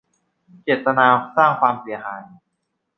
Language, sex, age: Thai, male, under 19